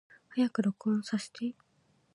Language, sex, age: Japanese, female, 19-29